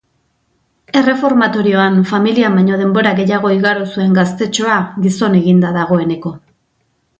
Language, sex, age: Basque, female, 40-49